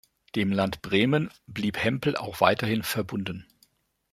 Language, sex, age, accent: German, male, 50-59, Deutschland Deutsch